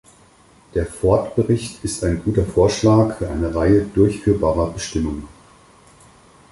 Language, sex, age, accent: German, male, 50-59, Deutschland Deutsch